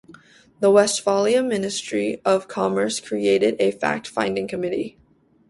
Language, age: English, 19-29